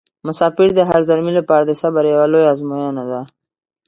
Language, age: Pashto, 19-29